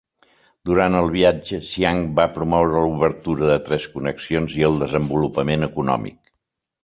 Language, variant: Catalan, Central